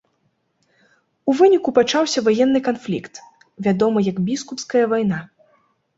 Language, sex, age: Belarusian, female, 19-29